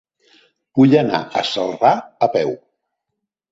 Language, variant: Catalan, Central